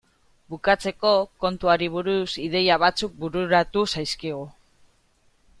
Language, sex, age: Basque, female, 30-39